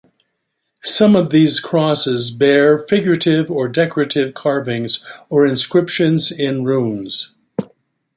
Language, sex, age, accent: English, male, 80-89, United States English